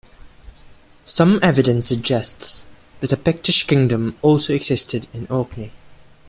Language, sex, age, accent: English, male, 19-29, Filipino